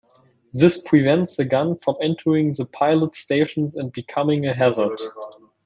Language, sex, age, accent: English, male, 19-29, United States English